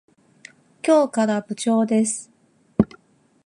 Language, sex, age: Japanese, female, 19-29